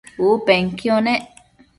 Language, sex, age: Matsés, female, 30-39